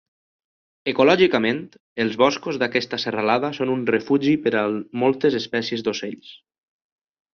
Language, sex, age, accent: Catalan, male, 19-29, valencià